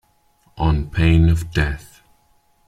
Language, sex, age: English, male, 19-29